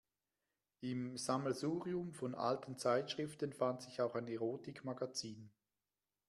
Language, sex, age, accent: German, male, 50-59, Schweizerdeutsch